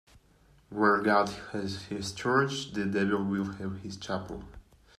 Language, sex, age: English, male, 30-39